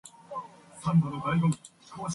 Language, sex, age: English, female, 19-29